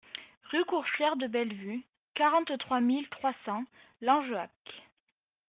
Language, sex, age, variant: French, male, 19-29, Français de métropole